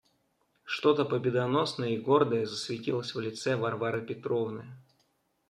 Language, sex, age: Russian, male, 19-29